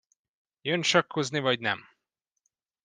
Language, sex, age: Hungarian, male, 19-29